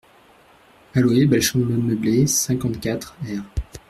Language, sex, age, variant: French, male, 30-39, Français de métropole